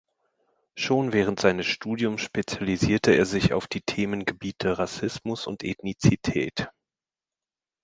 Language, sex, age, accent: German, male, 40-49, Deutschland Deutsch; Hochdeutsch